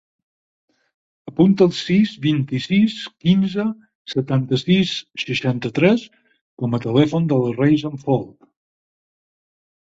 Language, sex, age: Catalan, male, 50-59